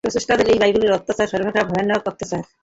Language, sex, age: Bengali, female, 50-59